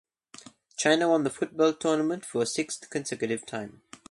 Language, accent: English, Australian English